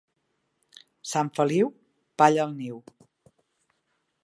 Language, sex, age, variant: Catalan, female, 50-59, Central